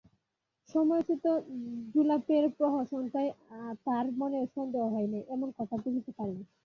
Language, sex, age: Bengali, female, 19-29